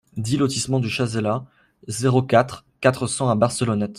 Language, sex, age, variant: French, male, 19-29, Français de métropole